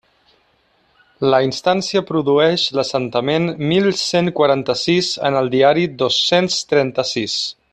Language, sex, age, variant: Catalan, male, 30-39, Central